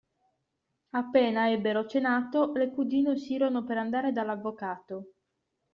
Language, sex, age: Italian, female, 19-29